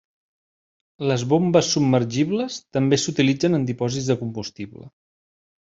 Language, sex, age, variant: Catalan, male, 40-49, Central